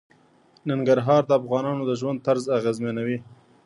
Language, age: Pashto, 19-29